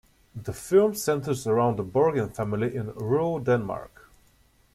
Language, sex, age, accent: English, male, 19-29, United States English